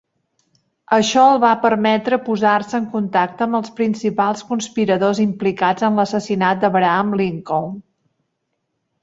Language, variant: Catalan, Central